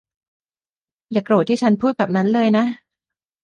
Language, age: Thai, 19-29